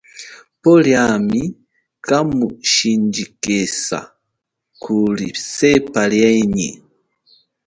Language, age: Chokwe, 30-39